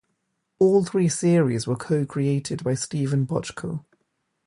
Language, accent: English, England English; London English